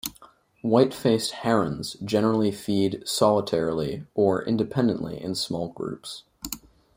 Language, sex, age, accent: English, male, under 19, United States English